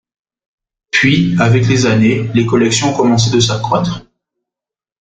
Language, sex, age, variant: French, male, 19-29, Français de métropole